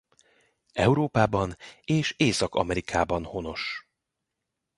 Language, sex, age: Hungarian, male, 40-49